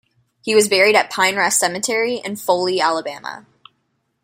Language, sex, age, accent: English, female, 19-29, United States English